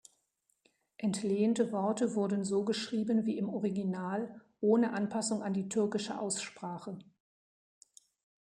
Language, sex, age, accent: German, female, 60-69, Deutschland Deutsch